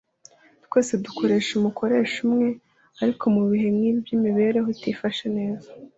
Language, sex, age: Kinyarwanda, female, 19-29